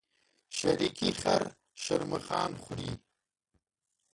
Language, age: Pashto, 40-49